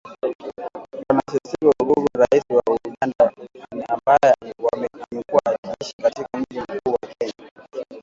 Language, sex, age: Swahili, male, 19-29